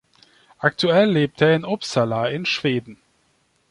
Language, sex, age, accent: German, male, 30-39, Deutschland Deutsch